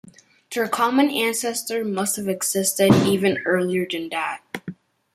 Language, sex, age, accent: English, male, under 19, United States English